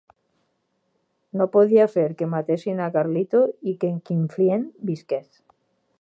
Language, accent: Catalan, valencià